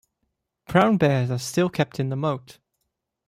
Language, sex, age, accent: English, male, 19-29, England English